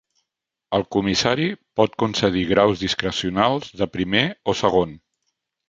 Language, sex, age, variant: Catalan, male, 60-69, Central